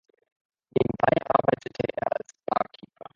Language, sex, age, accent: German, male, under 19, Deutschland Deutsch